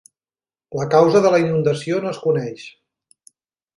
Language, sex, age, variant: Catalan, male, 40-49, Central